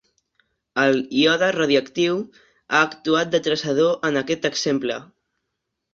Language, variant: Catalan, Central